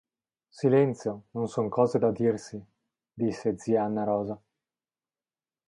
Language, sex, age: Italian, male, 19-29